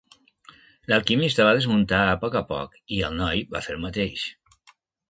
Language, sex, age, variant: Catalan, male, 60-69, Nord-Occidental